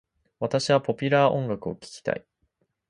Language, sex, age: Japanese, male, under 19